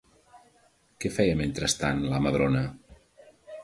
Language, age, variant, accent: Catalan, 40-49, Central, central